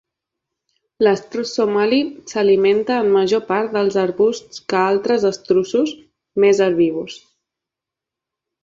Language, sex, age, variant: Catalan, female, 30-39, Central